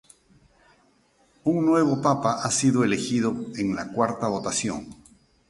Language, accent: Spanish, Andino-Pacífico: Colombia, Perú, Ecuador, oeste de Bolivia y Venezuela andina